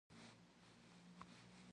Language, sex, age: Kabardian, female, 40-49